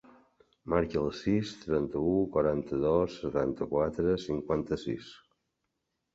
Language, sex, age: Catalan, male, 60-69